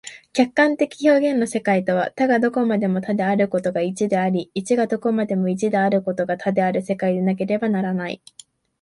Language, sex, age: Japanese, female, 19-29